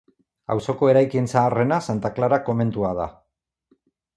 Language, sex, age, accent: Basque, male, 50-59, Mendebalekoa (Araba, Bizkaia, Gipuzkoako mendebaleko herri batzuk)